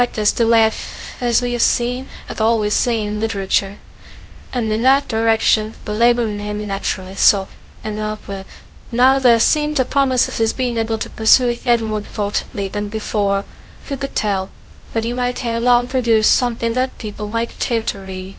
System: TTS, VITS